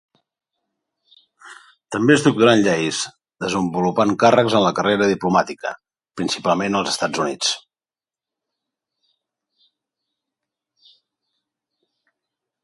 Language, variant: Catalan, Central